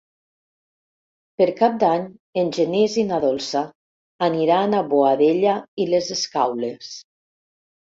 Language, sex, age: Catalan, female, 60-69